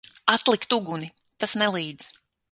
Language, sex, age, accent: Latvian, female, 30-39, Kurzeme